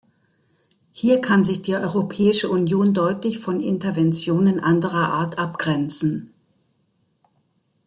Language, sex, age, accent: German, female, 60-69, Deutschland Deutsch